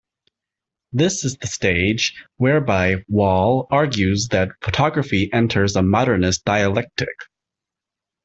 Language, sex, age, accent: English, male, 30-39, United States English